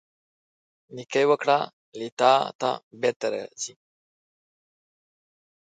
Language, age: Pashto, 19-29